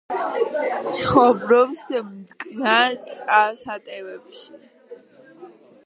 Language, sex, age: Georgian, female, under 19